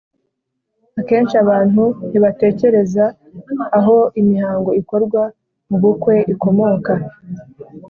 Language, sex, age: Kinyarwanda, male, 19-29